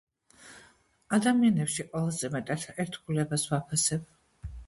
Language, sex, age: Georgian, female, 60-69